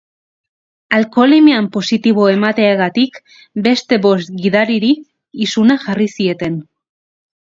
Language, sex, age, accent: Basque, female, 19-29, Erdialdekoa edo Nafarra (Gipuzkoa, Nafarroa)